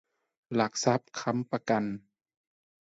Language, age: Thai, 19-29